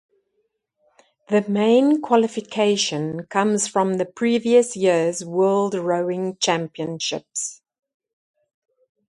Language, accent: English, Southern African (South Africa, Zimbabwe, Namibia)